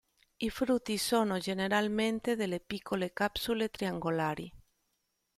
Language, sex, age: Italian, female, 40-49